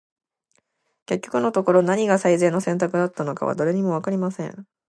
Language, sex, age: Japanese, female, under 19